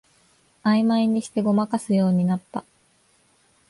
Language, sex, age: Japanese, female, 19-29